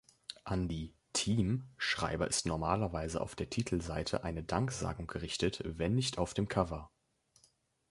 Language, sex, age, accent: German, male, under 19, Deutschland Deutsch